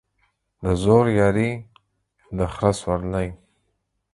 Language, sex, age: Pashto, male, 40-49